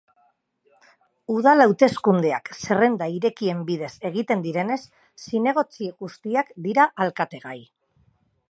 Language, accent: Basque, Mendebalekoa (Araba, Bizkaia, Gipuzkoako mendebaleko herri batzuk)